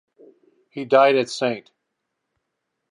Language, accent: English, United States English